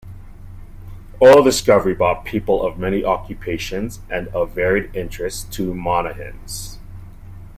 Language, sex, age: English, male, 40-49